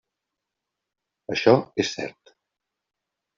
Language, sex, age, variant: Catalan, male, 50-59, Central